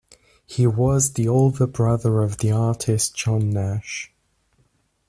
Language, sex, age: English, male, 19-29